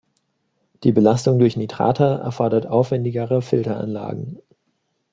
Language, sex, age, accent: German, male, 19-29, Deutschland Deutsch